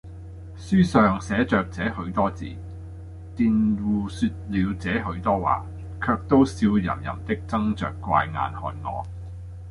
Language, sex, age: Cantonese, male, 30-39